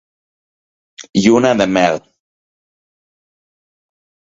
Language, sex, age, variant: Catalan, male, 40-49, Central